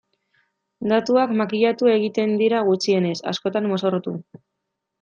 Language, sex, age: Basque, female, 19-29